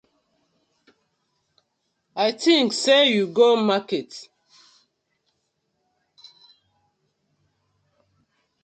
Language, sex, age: Nigerian Pidgin, female, 30-39